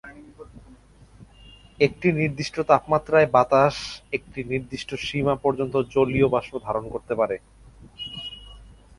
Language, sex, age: Bengali, male, 19-29